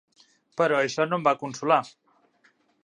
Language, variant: Catalan, Central